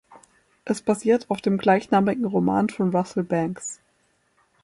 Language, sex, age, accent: German, female, 19-29, Deutschland Deutsch